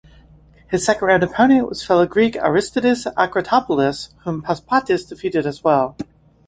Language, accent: English, United States English